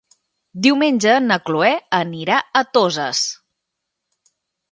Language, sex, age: Catalan, female, 30-39